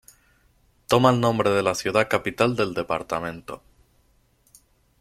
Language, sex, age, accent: Spanish, male, 19-29, España: Centro-Sur peninsular (Madrid, Toledo, Castilla-La Mancha)